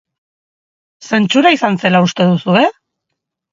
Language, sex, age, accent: Basque, female, 40-49, Erdialdekoa edo Nafarra (Gipuzkoa, Nafarroa)